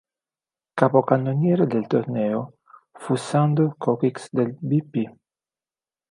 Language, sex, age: Italian, male, 40-49